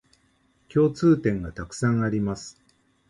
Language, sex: Japanese, male